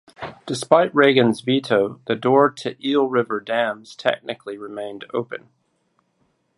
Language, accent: English, Canadian English